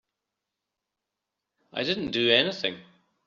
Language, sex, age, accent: English, male, 50-59, Scottish English